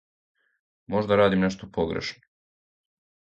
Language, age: Serbian, 19-29